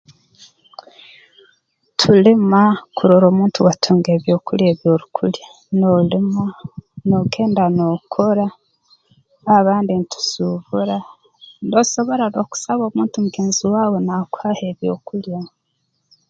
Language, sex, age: Tooro, female, 40-49